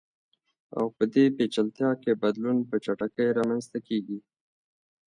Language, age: Pashto, 30-39